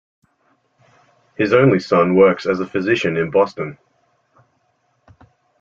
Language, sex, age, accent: English, male, 30-39, Australian English